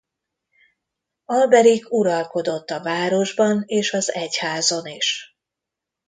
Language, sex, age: Hungarian, female, 50-59